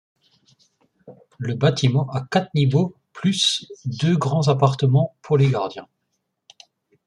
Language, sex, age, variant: French, male, 30-39, Français de métropole